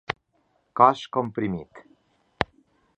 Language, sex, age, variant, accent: Catalan, male, 50-59, Valencià central, valencià